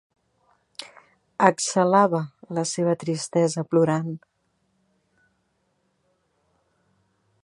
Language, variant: Catalan, Nord-Occidental